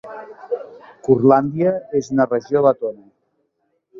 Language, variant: Catalan, Central